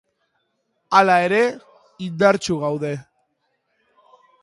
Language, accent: Basque, Mendebalekoa (Araba, Bizkaia, Gipuzkoako mendebaleko herri batzuk)